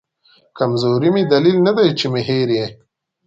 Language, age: Pashto, 19-29